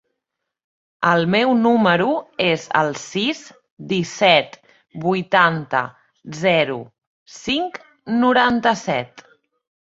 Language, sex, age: Catalan, female, 19-29